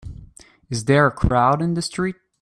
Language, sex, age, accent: English, male, 19-29, Canadian English